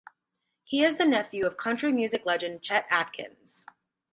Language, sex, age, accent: English, female, 19-29, United States English